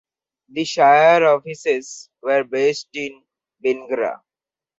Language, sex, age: English, male, 19-29